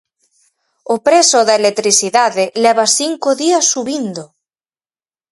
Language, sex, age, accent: Galician, female, 40-49, Atlántico (seseo e gheada)